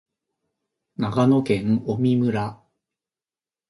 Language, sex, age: Japanese, male, 50-59